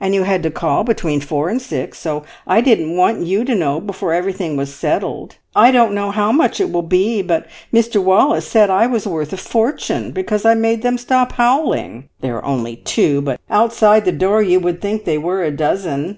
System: none